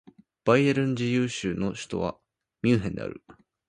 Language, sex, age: Japanese, male, under 19